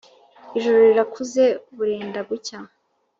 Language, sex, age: Kinyarwanda, female, 19-29